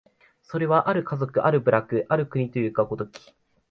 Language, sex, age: Japanese, male, 19-29